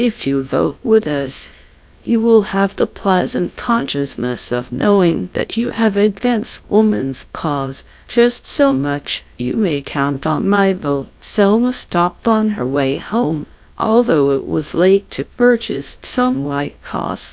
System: TTS, GlowTTS